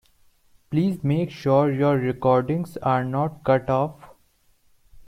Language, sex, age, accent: English, male, 19-29, India and South Asia (India, Pakistan, Sri Lanka)